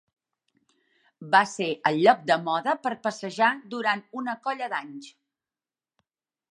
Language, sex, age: Catalan, female, 40-49